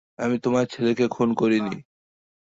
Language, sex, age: Bengali, male, 19-29